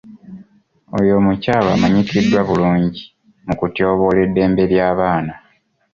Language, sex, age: Ganda, male, 30-39